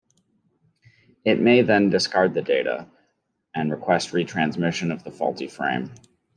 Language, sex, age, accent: English, male, 30-39, United States English